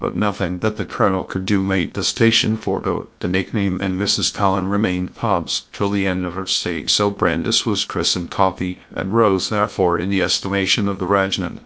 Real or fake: fake